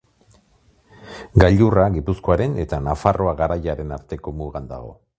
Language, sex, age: Basque, male, 50-59